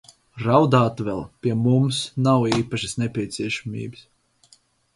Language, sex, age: Latvian, male, 19-29